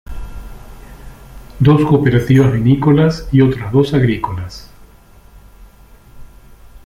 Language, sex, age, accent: Spanish, male, 50-59, Rioplatense: Argentina, Uruguay, este de Bolivia, Paraguay